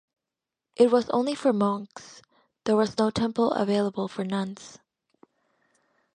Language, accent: English, United States English